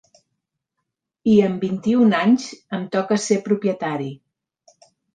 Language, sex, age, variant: Catalan, female, 50-59, Central